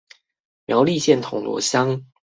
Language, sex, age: Chinese, male, 19-29